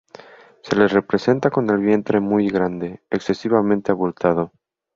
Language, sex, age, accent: Spanish, male, 19-29, México